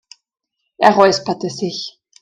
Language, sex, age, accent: German, female, 30-39, Österreichisches Deutsch